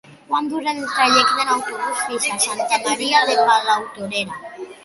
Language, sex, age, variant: Catalan, male, under 19, Central